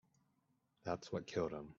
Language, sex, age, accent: English, male, 19-29, Canadian English